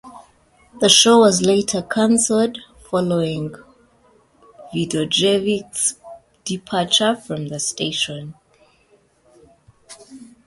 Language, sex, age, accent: English, female, 30-39, United States English